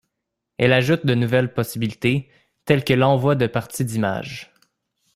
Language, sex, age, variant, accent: French, male, 19-29, Français d'Amérique du Nord, Français du Canada